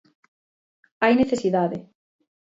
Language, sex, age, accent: Galician, female, 19-29, Normativo (estándar)